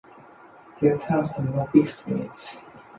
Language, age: English, 30-39